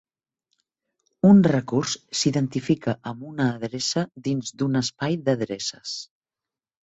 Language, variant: Catalan, Central